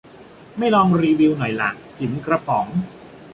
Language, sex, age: Thai, male, 40-49